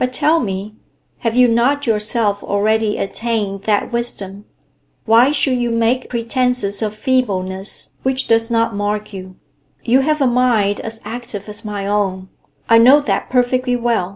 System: none